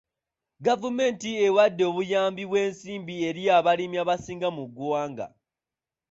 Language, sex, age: Ganda, male, 19-29